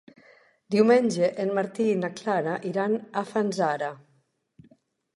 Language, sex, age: Catalan, female, 60-69